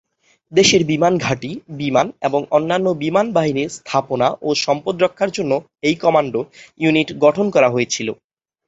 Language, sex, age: Bengali, male, 19-29